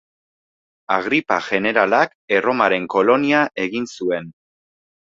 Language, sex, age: Basque, male, 19-29